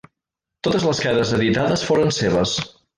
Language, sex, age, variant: Catalan, male, 40-49, Central